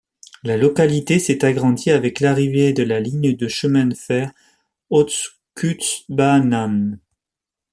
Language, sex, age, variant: French, male, 40-49, Français de métropole